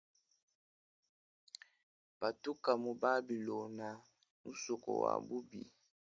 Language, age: Luba-Lulua, 19-29